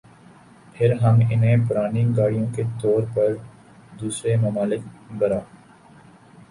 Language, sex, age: Urdu, male, 19-29